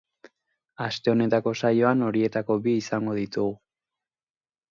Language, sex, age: Basque, male, 19-29